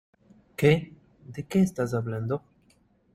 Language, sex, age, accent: Spanish, male, 40-49, Andino-Pacífico: Colombia, Perú, Ecuador, oeste de Bolivia y Venezuela andina